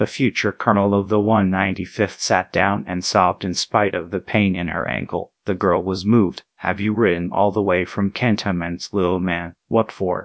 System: TTS, GradTTS